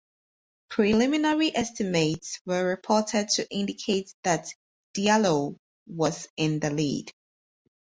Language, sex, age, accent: English, female, 30-39, United States English